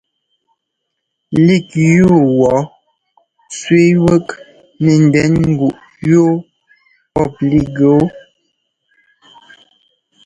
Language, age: Ngomba, 19-29